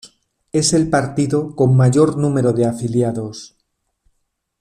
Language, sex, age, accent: Spanish, male, 40-49, España: Norte peninsular (Asturias, Castilla y León, Cantabria, País Vasco, Navarra, Aragón, La Rioja, Guadalajara, Cuenca)